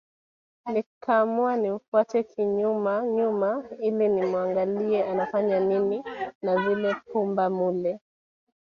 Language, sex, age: Swahili, female, 19-29